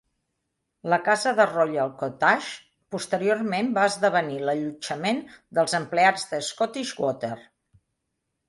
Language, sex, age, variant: Catalan, female, 50-59, Central